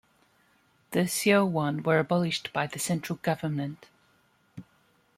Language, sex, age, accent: English, female, 30-39, Australian English